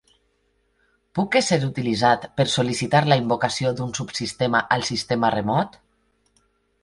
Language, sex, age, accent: Catalan, female, 30-39, valencià